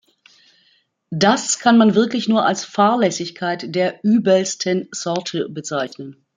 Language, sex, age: German, female, 50-59